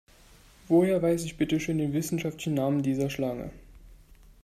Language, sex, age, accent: German, male, 19-29, Deutschland Deutsch